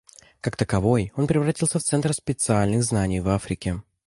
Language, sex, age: Russian, male, 19-29